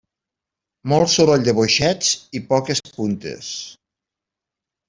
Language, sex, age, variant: Catalan, male, 60-69, Nord-Occidental